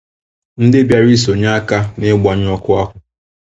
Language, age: Igbo, 19-29